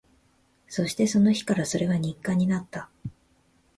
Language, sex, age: Japanese, female, 30-39